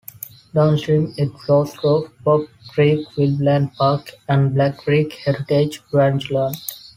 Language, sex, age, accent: English, male, 19-29, India and South Asia (India, Pakistan, Sri Lanka)